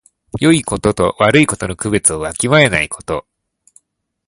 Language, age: Japanese, 19-29